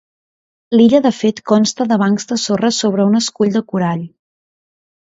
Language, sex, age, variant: Catalan, female, 19-29, Central